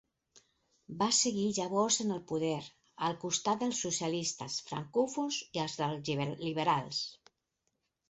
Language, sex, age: Catalan, female, 50-59